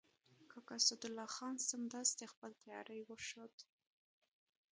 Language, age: Pashto, under 19